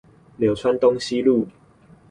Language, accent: Chinese, 出生地：新北市